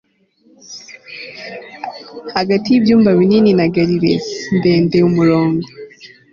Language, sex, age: Kinyarwanda, female, 19-29